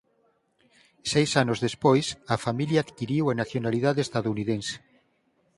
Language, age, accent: Galician, 50-59, Normativo (estándar)